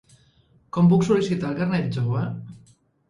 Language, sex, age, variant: Catalan, female, 30-39, Central